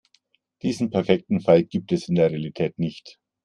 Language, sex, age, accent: German, male, 50-59, Deutschland Deutsch